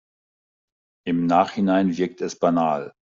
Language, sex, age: German, male, 50-59